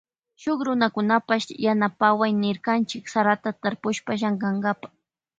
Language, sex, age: Loja Highland Quichua, female, 19-29